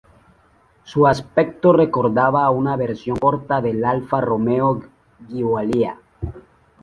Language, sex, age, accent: Spanish, male, 30-39, Caribe: Cuba, Venezuela, Puerto Rico, República Dominicana, Panamá, Colombia caribeña, México caribeño, Costa del golfo de México